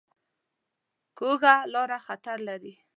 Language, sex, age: Pashto, female, 19-29